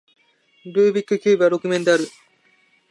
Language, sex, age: Japanese, male, 19-29